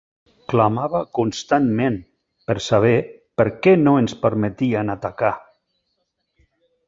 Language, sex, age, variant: Catalan, male, 60-69, Central